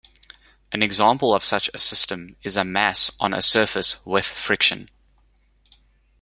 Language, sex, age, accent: English, male, 30-39, Southern African (South Africa, Zimbabwe, Namibia)